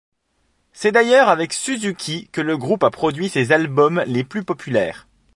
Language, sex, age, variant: French, male, 30-39, Français de métropole